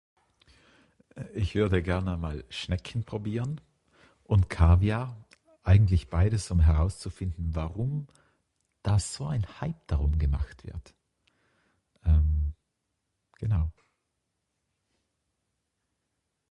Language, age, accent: German, 40-49, Österreichisches Deutsch